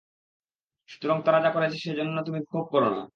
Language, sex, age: Bengali, male, 19-29